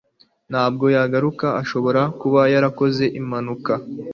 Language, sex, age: Kinyarwanda, male, under 19